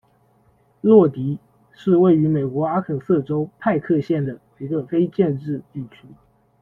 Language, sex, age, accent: Chinese, male, 19-29, 出生地：浙江省